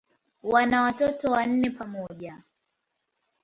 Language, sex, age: Swahili, female, 19-29